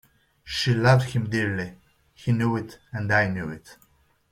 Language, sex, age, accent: English, male, 19-29, United States English